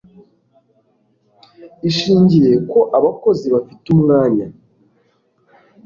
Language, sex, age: Kinyarwanda, male, 19-29